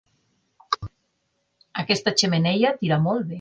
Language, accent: Catalan, Lleidatà